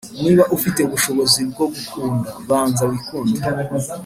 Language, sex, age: Kinyarwanda, female, 30-39